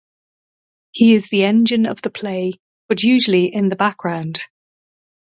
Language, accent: English, Irish English